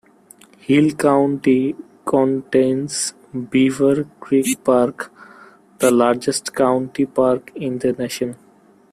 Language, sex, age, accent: English, male, 19-29, India and South Asia (India, Pakistan, Sri Lanka)